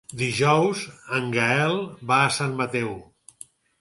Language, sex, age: Catalan, male, 60-69